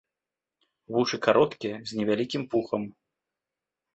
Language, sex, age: Belarusian, male, 30-39